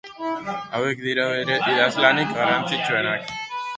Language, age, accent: Basque, under 19, Erdialdekoa edo Nafarra (Gipuzkoa, Nafarroa)